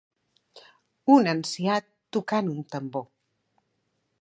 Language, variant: Catalan, Central